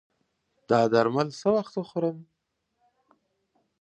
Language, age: Pashto, 19-29